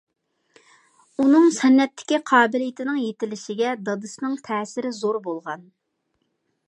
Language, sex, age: Uyghur, female, 40-49